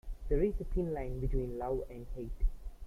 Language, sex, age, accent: English, male, 19-29, India and South Asia (India, Pakistan, Sri Lanka)